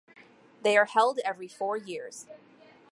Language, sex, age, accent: English, female, 30-39, United States English